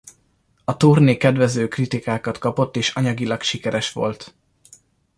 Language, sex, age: Hungarian, male, 19-29